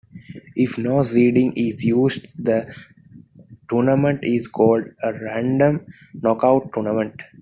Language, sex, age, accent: English, male, 19-29, India and South Asia (India, Pakistan, Sri Lanka)